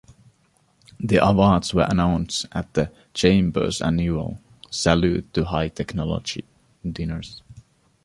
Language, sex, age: English, male, 19-29